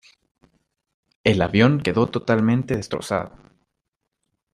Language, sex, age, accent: Spanish, male, under 19, América central